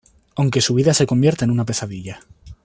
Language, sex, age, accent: Spanish, male, 19-29, España: Centro-Sur peninsular (Madrid, Toledo, Castilla-La Mancha)